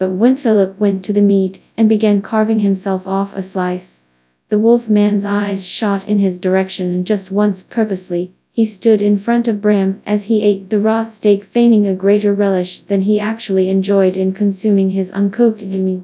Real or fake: fake